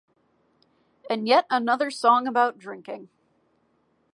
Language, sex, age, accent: English, female, 19-29, United States English